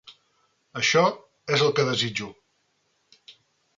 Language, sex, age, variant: Catalan, male, 40-49, Central